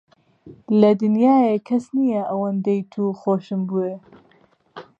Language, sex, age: Central Kurdish, female, 30-39